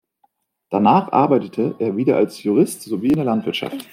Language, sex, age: German, male, 19-29